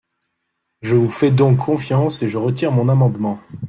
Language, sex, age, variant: French, female, 19-29, Français de métropole